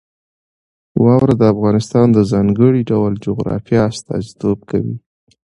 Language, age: Pashto, 19-29